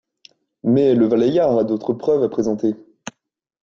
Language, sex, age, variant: French, male, 19-29, Français de métropole